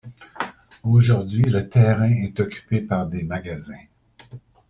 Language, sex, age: French, male, 60-69